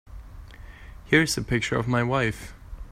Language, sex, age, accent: English, male, 19-29, United States English